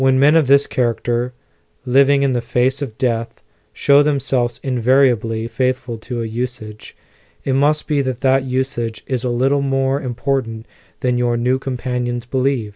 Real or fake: real